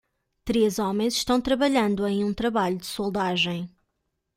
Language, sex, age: Portuguese, female, 30-39